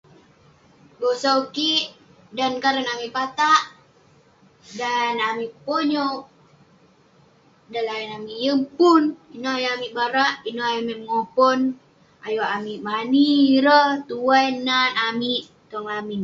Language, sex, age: Western Penan, female, under 19